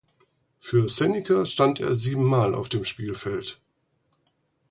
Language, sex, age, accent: German, male, 40-49, Deutschland Deutsch